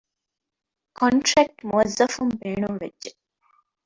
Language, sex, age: Divehi, female, 19-29